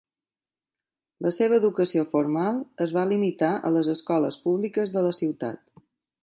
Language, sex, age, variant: Catalan, female, 50-59, Balear